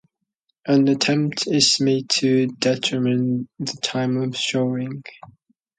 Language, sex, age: English, male, under 19